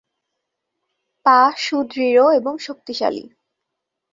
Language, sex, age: Bengali, female, 19-29